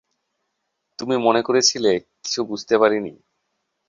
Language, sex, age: Bengali, male, 19-29